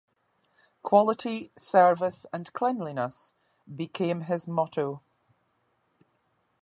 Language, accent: English, Scottish English